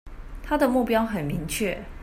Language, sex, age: Chinese, female, 30-39